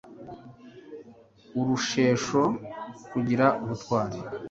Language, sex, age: Kinyarwanda, male, 40-49